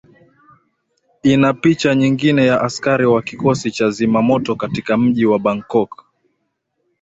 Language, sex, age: Swahili, male, 19-29